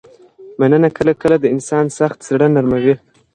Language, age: Pashto, 30-39